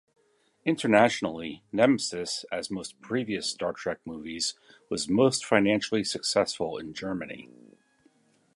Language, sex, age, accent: English, male, 50-59, United States English